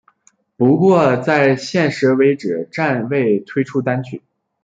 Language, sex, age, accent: Chinese, male, under 19, 出生地：黑龙江省